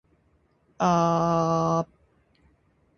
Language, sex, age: Japanese, female, 19-29